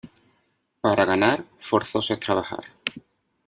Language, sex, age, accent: Spanish, male, 30-39, España: Sur peninsular (Andalucia, Extremadura, Murcia)